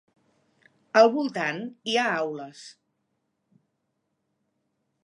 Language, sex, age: Catalan, female, 40-49